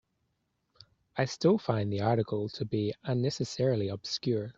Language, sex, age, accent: English, male, 30-39, New Zealand English